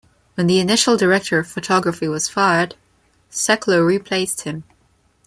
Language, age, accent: English, 19-29, Filipino